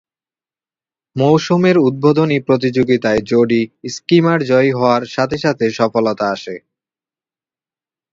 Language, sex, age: Bengali, male, 19-29